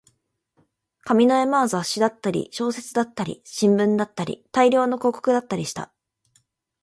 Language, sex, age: Japanese, female, 19-29